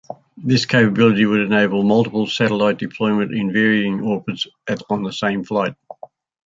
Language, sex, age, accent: English, male, 70-79, Australian English